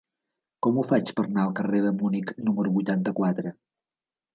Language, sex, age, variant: Catalan, male, 50-59, Central